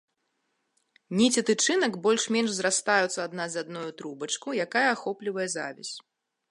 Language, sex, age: Belarusian, female, 19-29